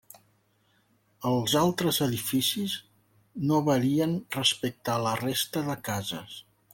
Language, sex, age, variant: Catalan, male, 40-49, Central